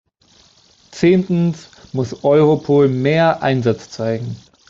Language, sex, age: German, male, 19-29